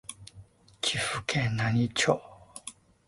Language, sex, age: Japanese, male, 30-39